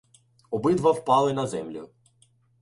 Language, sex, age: Ukrainian, male, 19-29